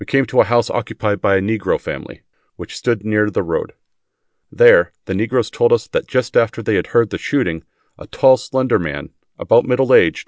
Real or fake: real